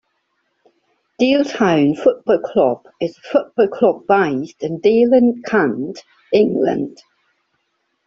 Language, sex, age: English, female, 40-49